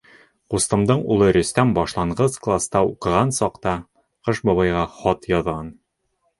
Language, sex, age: Bashkir, male, under 19